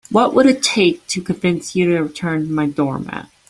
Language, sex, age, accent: English, female, 19-29, Canadian English